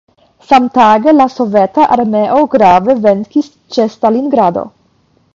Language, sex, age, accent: Esperanto, female, 19-29, Internacia